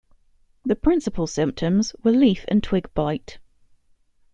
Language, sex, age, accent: English, female, 19-29, England English